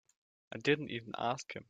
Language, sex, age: English, male, under 19